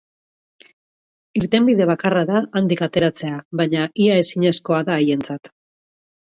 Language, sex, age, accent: Basque, female, 40-49, Mendebalekoa (Araba, Bizkaia, Gipuzkoako mendebaleko herri batzuk)